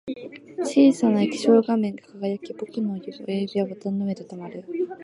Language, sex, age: Japanese, female, 19-29